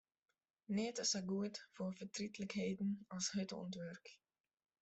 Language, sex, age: Western Frisian, female, 30-39